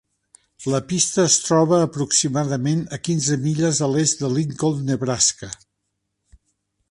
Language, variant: Catalan, Central